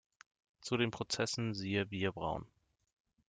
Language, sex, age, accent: German, male, 19-29, Deutschland Deutsch